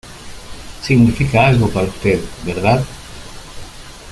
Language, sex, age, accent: Spanish, male, 50-59, Rioplatense: Argentina, Uruguay, este de Bolivia, Paraguay